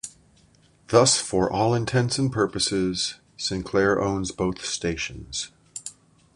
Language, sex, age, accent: English, male, 60-69, United States English